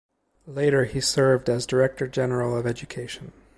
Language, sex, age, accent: English, male, 19-29, United States English